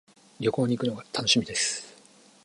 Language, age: Japanese, 50-59